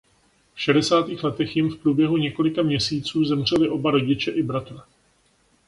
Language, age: Czech, 40-49